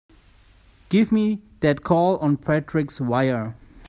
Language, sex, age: English, male, 19-29